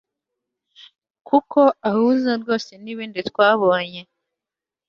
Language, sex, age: Kinyarwanda, female, 19-29